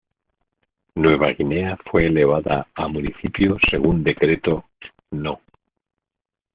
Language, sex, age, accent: Spanish, male, 50-59, España: Centro-Sur peninsular (Madrid, Toledo, Castilla-La Mancha)